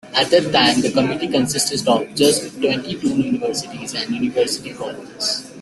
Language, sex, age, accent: English, male, 19-29, United States English